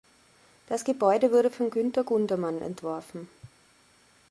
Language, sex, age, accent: German, female, 30-39, Österreichisches Deutsch